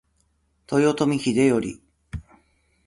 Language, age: Japanese, 30-39